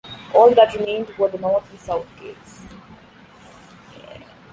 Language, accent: English, India and South Asia (India, Pakistan, Sri Lanka)